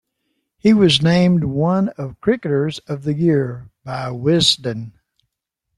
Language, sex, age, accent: English, male, 90+, United States English